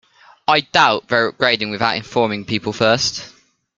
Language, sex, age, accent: English, male, under 19, England English